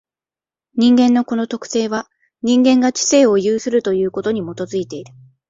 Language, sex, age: Japanese, female, 19-29